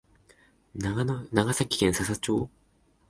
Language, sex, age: Japanese, male, 19-29